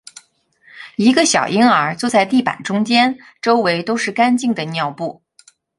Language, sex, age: Chinese, female, 40-49